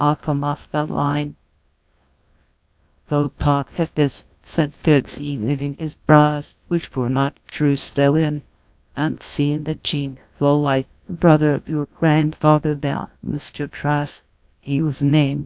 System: TTS, GlowTTS